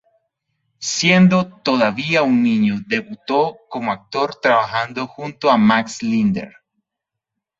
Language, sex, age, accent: Spanish, male, 40-49, Andino-Pacífico: Colombia, Perú, Ecuador, oeste de Bolivia y Venezuela andina